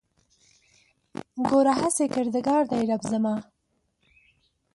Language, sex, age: Pashto, female, 19-29